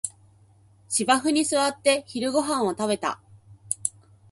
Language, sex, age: Japanese, female, 30-39